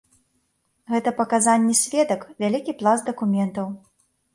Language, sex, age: Belarusian, female, 19-29